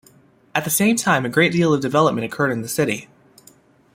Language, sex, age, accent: English, male, under 19, United States English